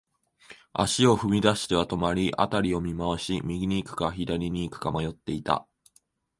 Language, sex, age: Japanese, male, 19-29